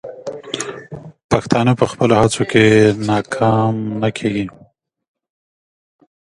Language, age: Pashto, 30-39